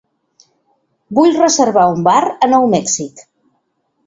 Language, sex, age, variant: Catalan, female, 50-59, Central